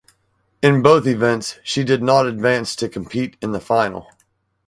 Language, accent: English, United States English